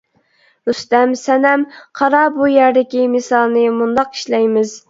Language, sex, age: Uyghur, female, 30-39